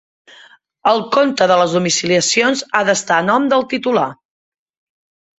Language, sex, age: Catalan, female, 40-49